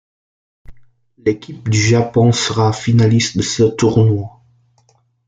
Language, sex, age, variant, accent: French, male, under 19, Français d'Amérique du Nord, Français des États-Unis